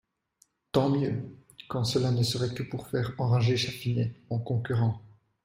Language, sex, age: French, male, 19-29